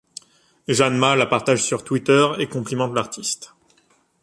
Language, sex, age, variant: French, male, 19-29, Français de métropole